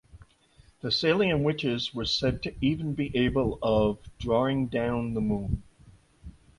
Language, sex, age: English, male, 60-69